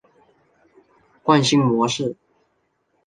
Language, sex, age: Chinese, male, under 19